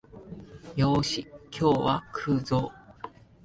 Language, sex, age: Japanese, male, 19-29